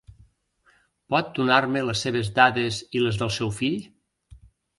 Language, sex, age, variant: Catalan, male, 60-69, Central